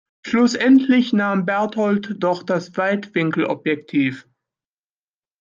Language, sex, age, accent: German, male, 40-49, Deutschland Deutsch